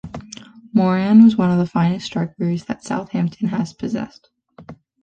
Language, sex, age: English, female, 19-29